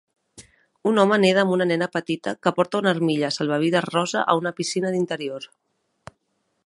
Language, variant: Catalan, Central